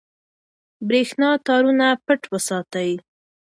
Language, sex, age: Pashto, female, 19-29